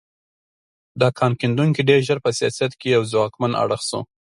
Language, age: Pashto, 19-29